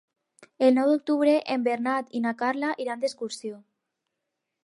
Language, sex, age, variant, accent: Catalan, female, under 19, Alacantí, aprenent (recent, des del castellà)